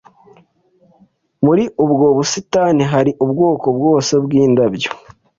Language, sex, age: Kinyarwanda, male, 19-29